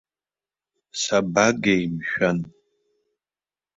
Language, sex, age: Abkhazian, male, 30-39